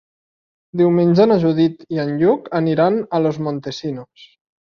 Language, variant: Catalan, Central